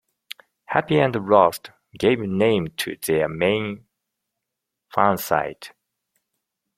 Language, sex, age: English, male, 50-59